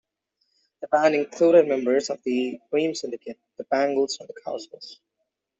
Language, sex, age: English, male, under 19